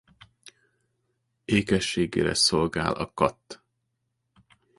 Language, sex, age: Hungarian, male, 40-49